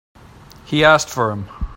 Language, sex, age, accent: English, male, 50-59, New Zealand English